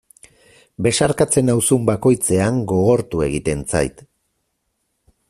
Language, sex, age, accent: Basque, male, 40-49, Mendebalekoa (Araba, Bizkaia, Gipuzkoako mendebaleko herri batzuk)